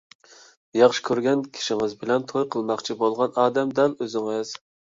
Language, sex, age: Uyghur, male, 30-39